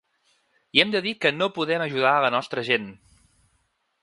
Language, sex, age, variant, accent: Catalan, male, 30-39, Central, central